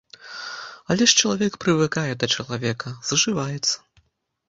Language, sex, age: Belarusian, male, 30-39